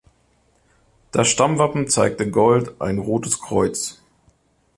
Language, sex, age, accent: German, male, 30-39, Deutschland Deutsch